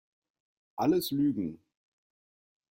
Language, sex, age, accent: German, male, 40-49, Deutschland Deutsch